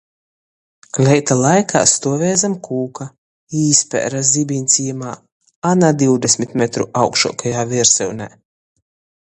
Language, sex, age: Latgalian, female, 30-39